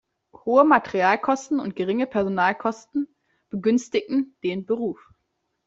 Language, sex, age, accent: German, female, 19-29, Deutschland Deutsch